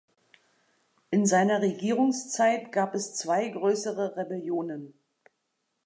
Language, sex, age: German, female, 40-49